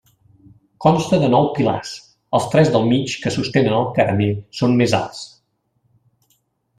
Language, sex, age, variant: Catalan, male, 50-59, Central